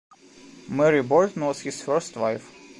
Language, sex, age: English, male, 19-29